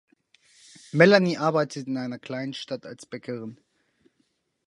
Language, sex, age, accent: German, male, 19-29, Deutschland Deutsch